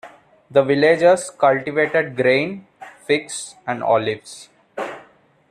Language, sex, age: English, male, under 19